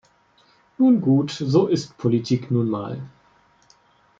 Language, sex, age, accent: German, male, 19-29, Deutschland Deutsch